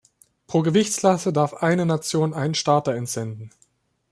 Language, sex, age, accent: German, male, 30-39, Deutschland Deutsch